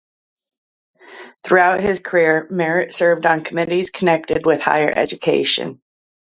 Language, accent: English, United States English; Dutch